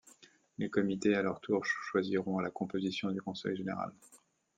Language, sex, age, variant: French, male, 50-59, Français de métropole